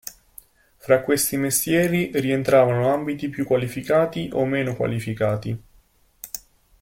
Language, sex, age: Italian, male, 19-29